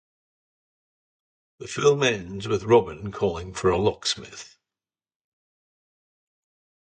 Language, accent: English, Scottish English